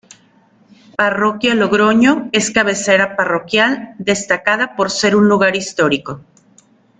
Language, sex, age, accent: Spanish, female, 30-39, México